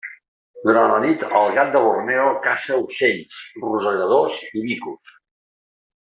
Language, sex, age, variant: Catalan, male, 70-79, Central